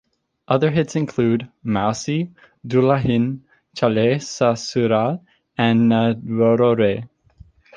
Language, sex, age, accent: English, male, 19-29, United States English